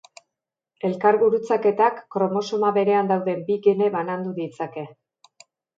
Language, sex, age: Basque, female, 40-49